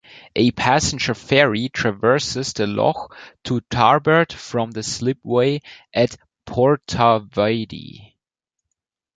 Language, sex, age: English, male, 19-29